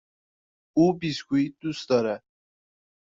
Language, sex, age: Persian, male, under 19